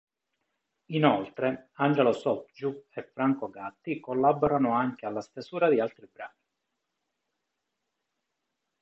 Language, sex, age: Italian, male, 30-39